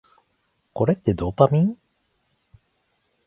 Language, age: Japanese, 40-49